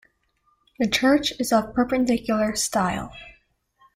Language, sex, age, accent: English, female, under 19, United States English